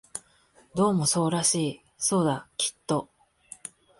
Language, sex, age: Japanese, female, 40-49